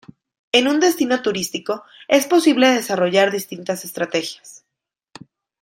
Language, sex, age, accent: Spanish, female, 30-39, México